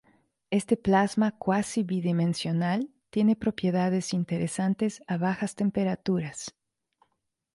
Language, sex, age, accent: Spanish, female, 40-49, México; Andino-Pacífico: Colombia, Perú, Ecuador, oeste de Bolivia y Venezuela andina